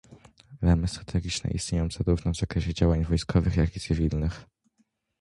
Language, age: Polish, under 19